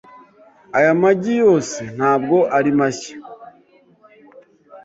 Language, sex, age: Kinyarwanda, male, 19-29